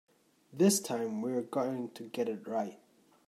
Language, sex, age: English, male, 19-29